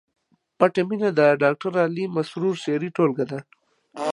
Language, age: Pashto, 30-39